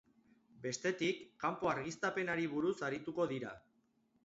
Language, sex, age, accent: Basque, male, 30-39, Mendebalekoa (Araba, Bizkaia, Gipuzkoako mendebaleko herri batzuk)